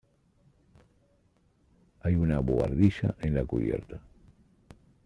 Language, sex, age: Spanish, male, 30-39